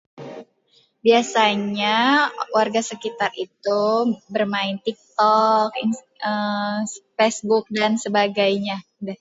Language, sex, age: Betawi, male, 19-29